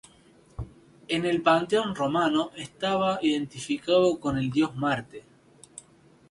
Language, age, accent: Spanish, 19-29, Rioplatense: Argentina, Uruguay, este de Bolivia, Paraguay